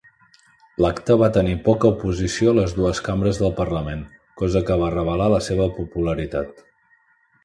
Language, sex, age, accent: Catalan, male, 40-49, Empordanès